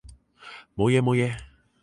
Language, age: Cantonese, 19-29